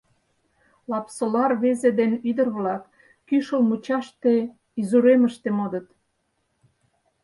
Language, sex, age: Mari, female, 60-69